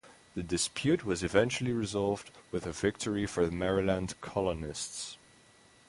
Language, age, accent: English, 19-29, United States English; England English